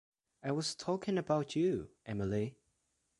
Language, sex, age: English, male, under 19